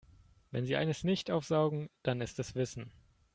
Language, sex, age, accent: German, male, 19-29, Deutschland Deutsch